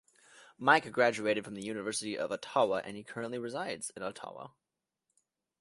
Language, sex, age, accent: English, male, under 19, United States English